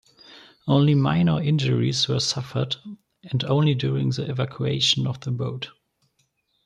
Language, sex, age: English, male, 19-29